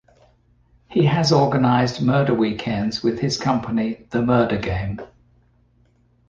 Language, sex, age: English, male, 60-69